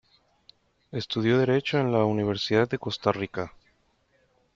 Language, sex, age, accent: Spanish, male, 19-29, México